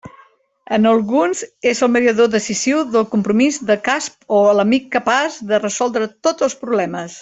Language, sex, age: Catalan, female, 60-69